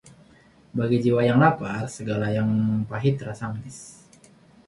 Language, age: Indonesian, 19-29